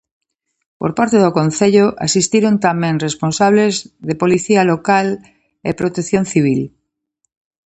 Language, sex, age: Galician, female, 50-59